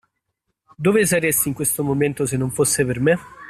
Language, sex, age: Italian, male, 19-29